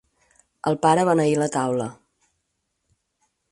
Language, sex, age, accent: Catalan, female, 40-49, estàndard